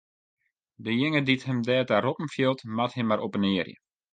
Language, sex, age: Western Frisian, male, 19-29